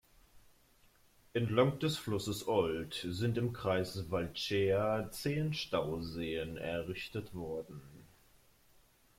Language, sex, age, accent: German, male, 19-29, Deutschland Deutsch